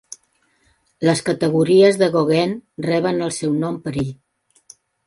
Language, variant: Catalan, Central